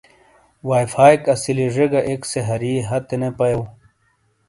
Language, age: Shina, 30-39